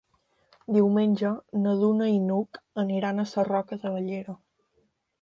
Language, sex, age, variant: Catalan, female, 19-29, Central